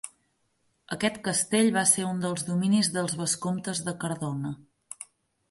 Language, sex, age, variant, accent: Catalan, female, 19-29, Central, Oriental